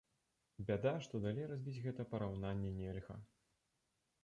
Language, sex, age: Belarusian, male, 19-29